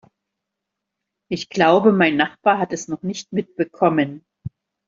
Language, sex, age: German, female, 60-69